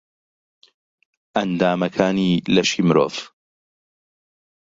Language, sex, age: Central Kurdish, male, 40-49